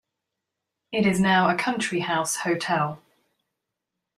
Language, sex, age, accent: English, female, 40-49, England English